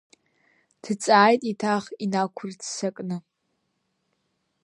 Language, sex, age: Abkhazian, female, under 19